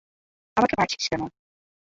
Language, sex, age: Bengali, female, 19-29